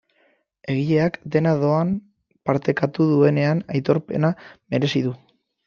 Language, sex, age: Basque, male, 19-29